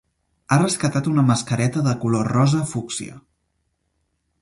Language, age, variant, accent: Catalan, under 19, Central, central